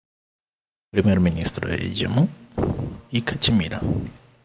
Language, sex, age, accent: Spanish, male, 19-29, Andino-Pacífico: Colombia, Perú, Ecuador, oeste de Bolivia y Venezuela andina